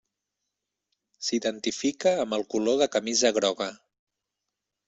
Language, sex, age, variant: Catalan, male, 30-39, Central